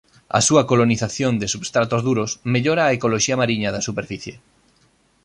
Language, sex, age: Galician, male, 30-39